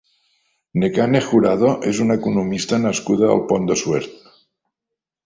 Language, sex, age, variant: Catalan, male, 70-79, Central